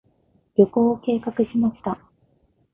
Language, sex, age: Japanese, female, under 19